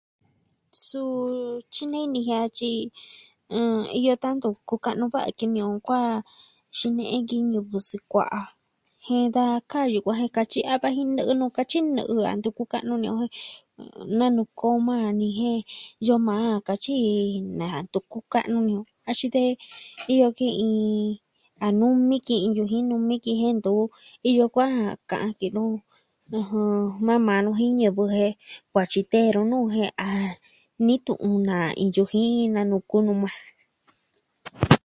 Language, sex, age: Southwestern Tlaxiaco Mixtec, female, 19-29